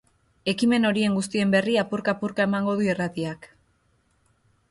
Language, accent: Basque, Erdialdekoa edo Nafarra (Gipuzkoa, Nafarroa)